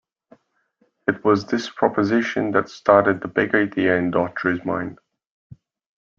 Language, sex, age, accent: English, male, 19-29, England English